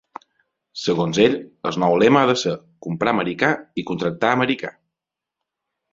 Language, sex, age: Catalan, male, 30-39